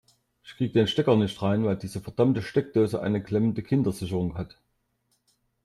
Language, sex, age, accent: German, male, 50-59, Deutschland Deutsch